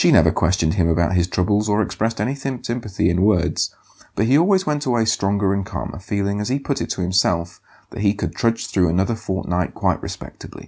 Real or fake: real